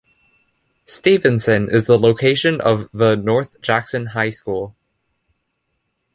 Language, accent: English, Canadian English